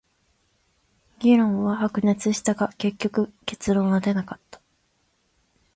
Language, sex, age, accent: Japanese, female, 19-29, 標準